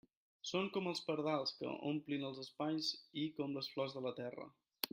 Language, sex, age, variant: Catalan, male, 19-29, Central